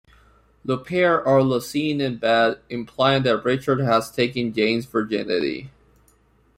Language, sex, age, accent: English, male, 19-29, United States English